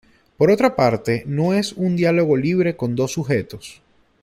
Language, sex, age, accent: Spanish, male, 30-39, Caribe: Cuba, Venezuela, Puerto Rico, República Dominicana, Panamá, Colombia caribeña, México caribeño, Costa del golfo de México